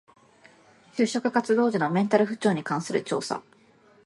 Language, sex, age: Japanese, female, 19-29